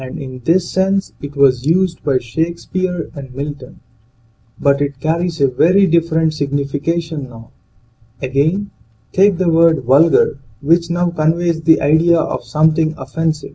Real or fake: real